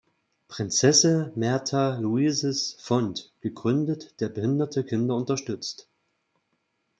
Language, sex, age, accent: German, male, 40-49, Deutschland Deutsch